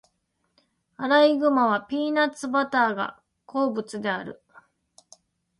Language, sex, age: Japanese, female, 40-49